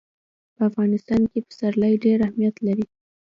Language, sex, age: Pashto, female, under 19